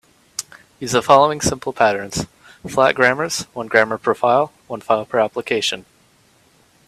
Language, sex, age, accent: English, male, under 19, United States English